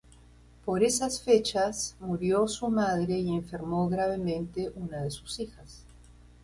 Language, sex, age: Spanish, female, 60-69